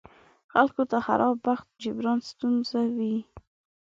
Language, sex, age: Pashto, female, 19-29